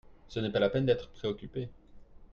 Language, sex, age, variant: French, male, 30-39, Français de métropole